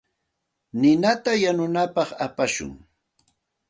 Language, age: Santa Ana de Tusi Pasco Quechua, 40-49